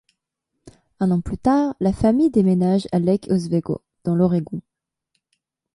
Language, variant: French, Français de métropole